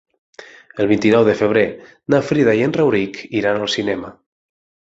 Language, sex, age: Catalan, male, 40-49